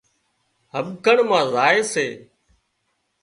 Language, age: Wadiyara Koli, 19-29